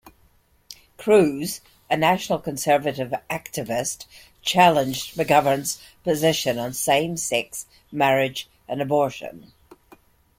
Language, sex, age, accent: English, female, 60-69, Scottish English